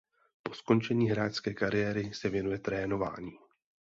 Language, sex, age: Czech, male, 30-39